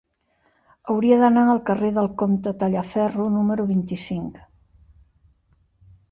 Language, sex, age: Catalan, female, 50-59